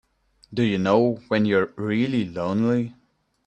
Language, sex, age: English, male, 19-29